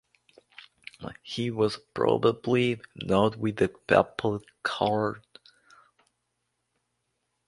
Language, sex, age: English, male, 19-29